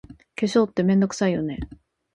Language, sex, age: Japanese, female, 19-29